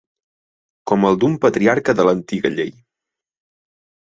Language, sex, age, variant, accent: Catalan, male, 19-29, Central, gironí; Garrotxi